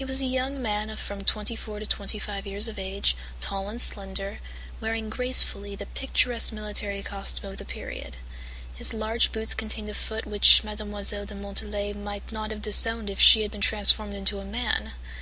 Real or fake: real